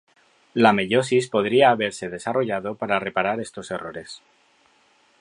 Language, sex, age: Spanish, male, 40-49